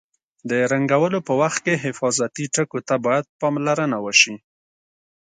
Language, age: Pashto, 30-39